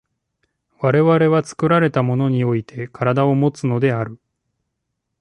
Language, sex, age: Japanese, male, 30-39